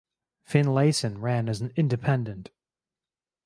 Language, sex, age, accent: English, male, 30-39, Canadian English